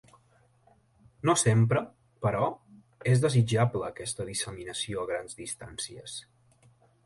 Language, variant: Catalan, Central